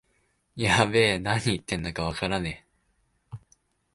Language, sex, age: Japanese, male, 19-29